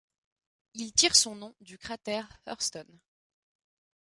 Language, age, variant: French, 19-29, Français de métropole